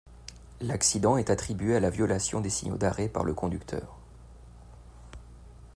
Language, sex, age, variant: French, male, 30-39, Français de métropole